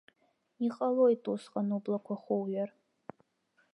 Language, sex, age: Abkhazian, female, under 19